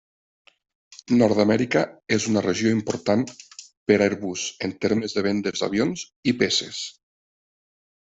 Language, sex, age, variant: Catalan, male, 40-49, Nord-Occidental